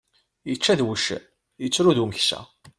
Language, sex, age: Kabyle, male, 30-39